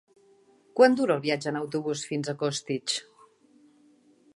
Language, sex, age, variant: Catalan, female, 40-49, Central